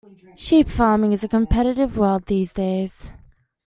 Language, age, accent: English, under 19, Australian English